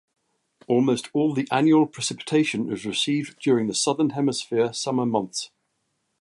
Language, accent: English, England English